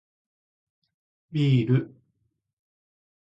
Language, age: Japanese, 40-49